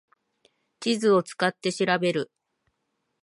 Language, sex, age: Japanese, female, 50-59